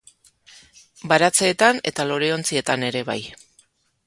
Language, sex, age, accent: Basque, female, 40-49, Mendebalekoa (Araba, Bizkaia, Gipuzkoako mendebaleko herri batzuk)